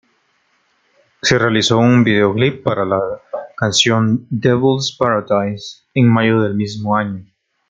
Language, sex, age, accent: Spanish, male, 19-29, América central